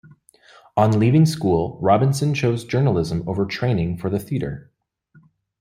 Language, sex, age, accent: English, male, 19-29, United States English